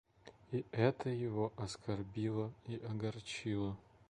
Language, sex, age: Russian, male, 30-39